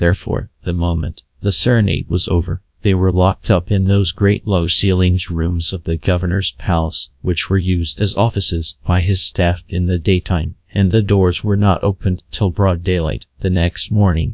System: TTS, GradTTS